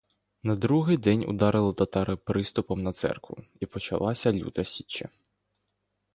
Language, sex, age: Ukrainian, male, 19-29